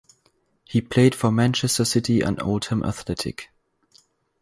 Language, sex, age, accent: English, male, under 19, German English